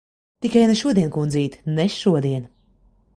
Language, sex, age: Latvian, female, 30-39